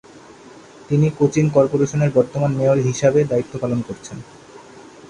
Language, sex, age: Bengali, male, 19-29